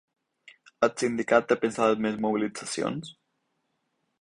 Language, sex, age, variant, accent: Catalan, male, 19-29, Balear, mallorquí